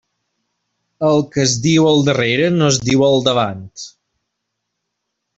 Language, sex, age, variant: Catalan, male, 30-39, Balear